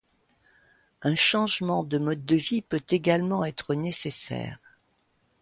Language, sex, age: French, female, 60-69